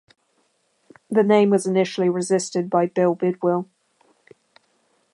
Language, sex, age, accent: English, female, 19-29, England English